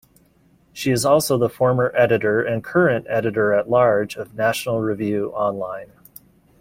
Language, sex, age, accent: English, male, 30-39, United States English